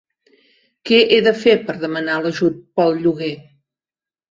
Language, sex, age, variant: Catalan, female, 50-59, Central